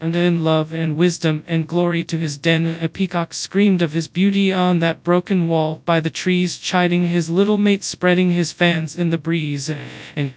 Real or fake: fake